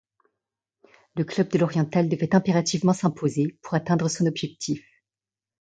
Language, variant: French, Français de métropole